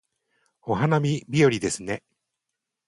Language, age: Japanese, 60-69